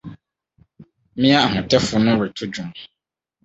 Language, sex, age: Akan, male, 30-39